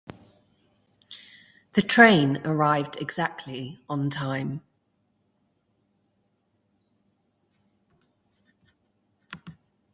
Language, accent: English, British English